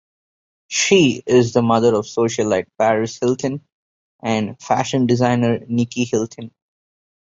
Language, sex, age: English, male, 19-29